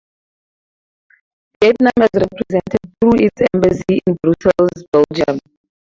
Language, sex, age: English, female, 19-29